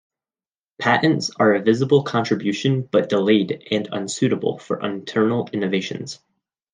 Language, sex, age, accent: English, male, 19-29, United States English